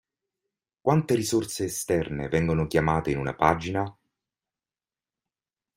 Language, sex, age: Italian, male, 40-49